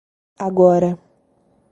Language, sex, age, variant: Portuguese, female, 30-39, Portuguese (Brasil)